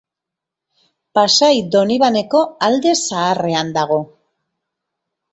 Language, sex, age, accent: Basque, female, 50-59, Mendebalekoa (Araba, Bizkaia, Gipuzkoako mendebaleko herri batzuk)